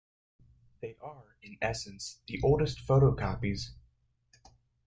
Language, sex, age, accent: English, male, 19-29, United States English